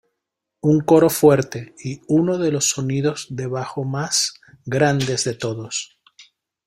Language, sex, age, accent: Spanish, male, 30-39, Caribe: Cuba, Venezuela, Puerto Rico, República Dominicana, Panamá, Colombia caribeña, México caribeño, Costa del golfo de México